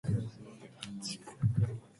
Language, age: Cantonese, 19-29